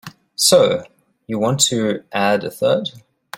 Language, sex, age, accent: English, male, 30-39, Southern African (South Africa, Zimbabwe, Namibia)